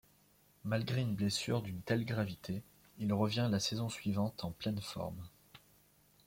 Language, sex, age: French, male, 19-29